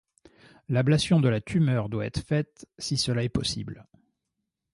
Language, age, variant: French, 50-59, Français de métropole